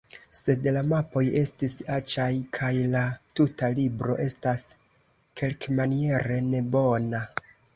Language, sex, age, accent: Esperanto, male, 19-29, Internacia